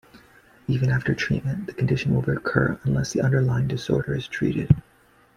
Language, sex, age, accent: English, male, 30-39, United States English